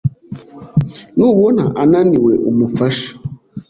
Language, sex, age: Kinyarwanda, male, 30-39